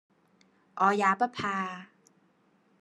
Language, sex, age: Cantonese, female, 19-29